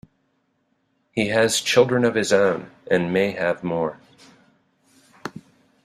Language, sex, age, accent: English, male, 50-59, United States English